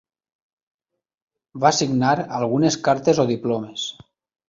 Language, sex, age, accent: Catalan, male, 30-39, valencià